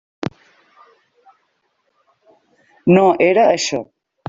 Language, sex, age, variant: Catalan, female, 40-49, Septentrional